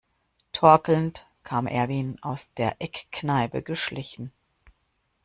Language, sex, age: German, female, 40-49